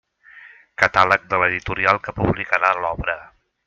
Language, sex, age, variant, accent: Catalan, male, 50-59, Central, central